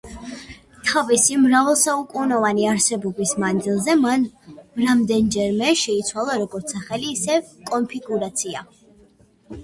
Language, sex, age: Georgian, female, 19-29